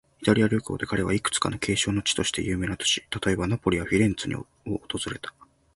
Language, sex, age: Japanese, male, 19-29